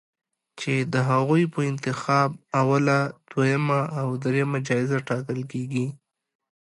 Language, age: Pashto, 19-29